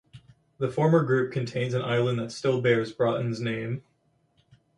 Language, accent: English, United States English